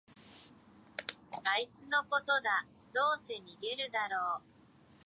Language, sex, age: Japanese, male, 19-29